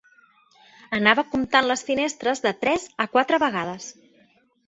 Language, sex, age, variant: Catalan, female, 30-39, Central